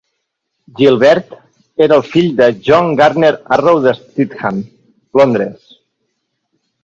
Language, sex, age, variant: Catalan, male, 40-49, Central